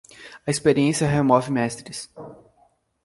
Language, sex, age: Portuguese, male, 19-29